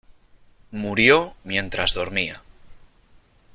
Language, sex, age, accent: Spanish, male, 30-39, España: Norte peninsular (Asturias, Castilla y León, Cantabria, País Vasco, Navarra, Aragón, La Rioja, Guadalajara, Cuenca)